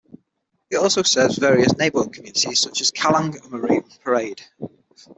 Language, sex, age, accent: English, male, 40-49, England English